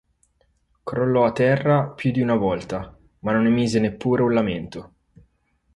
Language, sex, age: Italian, male, 30-39